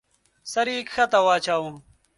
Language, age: Pashto, 19-29